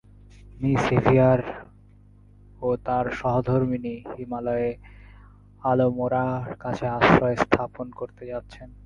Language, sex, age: Bengali, male, 19-29